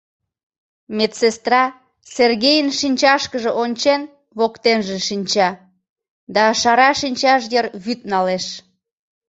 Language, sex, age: Mari, female, 30-39